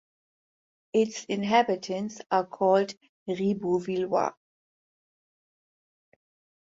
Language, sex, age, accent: English, female, 60-69, England English